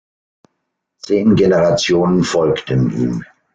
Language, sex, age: German, male, 60-69